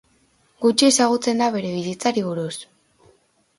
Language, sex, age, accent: Basque, female, under 19, Erdialdekoa edo Nafarra (Gipuzkoa, Nafarroa)